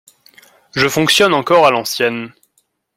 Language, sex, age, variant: French, male, 19-29, Français de métropole